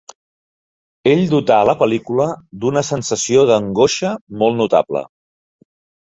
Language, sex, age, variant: Catalan, male, 40-49, Central